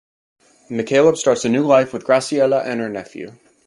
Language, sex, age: English, male, 19-29